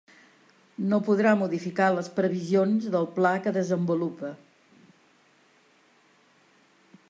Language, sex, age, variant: Catalan, female, 70-79, Central